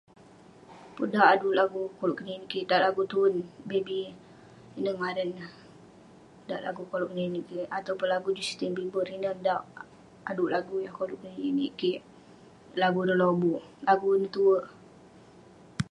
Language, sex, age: Western Penan, female, under 19